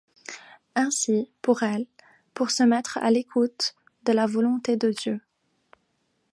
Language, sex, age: French, female, 19-29